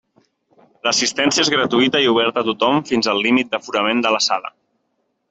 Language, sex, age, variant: Catalan, male, 19-29, Central